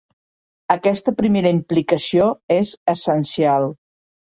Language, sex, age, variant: Catalan, female, 50-59, Central